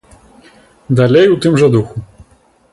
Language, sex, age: Belarusian, male, 30-39